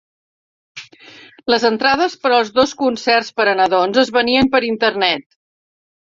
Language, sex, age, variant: Catalan, female, 60-69, Central